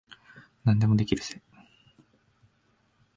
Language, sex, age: Japanese, male, 19-29